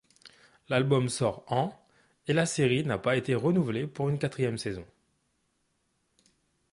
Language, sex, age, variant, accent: French, male, 19-29, Français des départements et régions d'outre-mer, Français de La Réunion